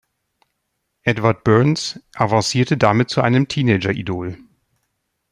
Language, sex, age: German, male, 40-49